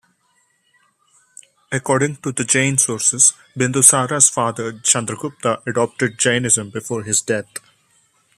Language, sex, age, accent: English, male, 19-29, India and South Asia (India, Pakistan, Sri Lanka)